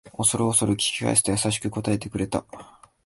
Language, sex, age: Japanese, male, 19-29